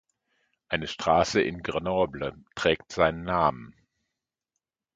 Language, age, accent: German, 50-59, Deutschland Deutsch